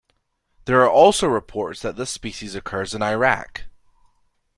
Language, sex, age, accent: English, male, 19-29, Scottish English